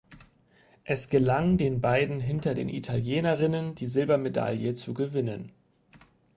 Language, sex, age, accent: German, male, 19-29, Deutschland Deutsch